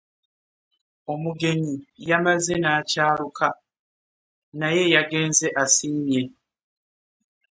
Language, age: Ganda, 19-29